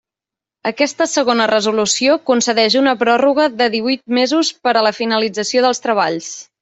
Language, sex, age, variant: Catalan, female, 19-29, Central